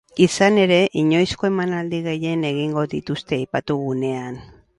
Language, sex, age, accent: Basque, female, 60-69, Erdialdekoa edo Nafarra (Gipuzkoa, Nafarroa)